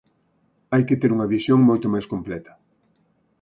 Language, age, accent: Galician, 50-59, Central (gheada)